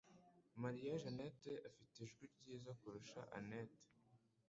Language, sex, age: Kinyarwanda, male, under 19